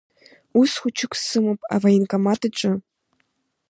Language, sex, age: Abkhazian, female, under 19